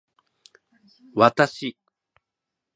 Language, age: Japanese, 50-59